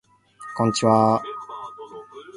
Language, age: Japanese, 19-29